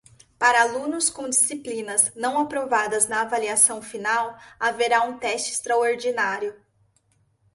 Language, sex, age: Portuguese, female, 30-39